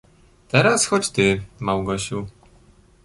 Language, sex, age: Polish, male, 19-29